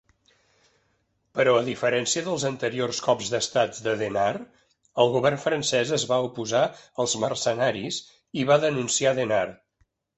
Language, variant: Catalan, Central